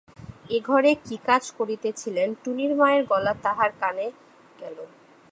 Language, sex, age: Bengali, female, 19-29